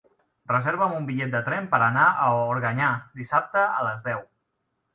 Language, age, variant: Catalan, 19-29, Central